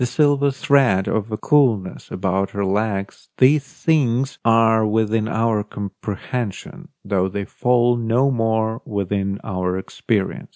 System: none